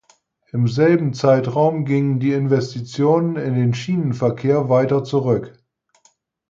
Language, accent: German, Norddeutsch